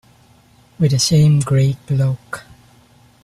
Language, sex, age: English, male, 19-29